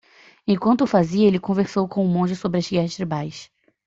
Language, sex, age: Portuguese, female, under 19